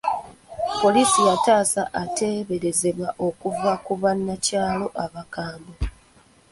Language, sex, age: Ganda, female, 19-29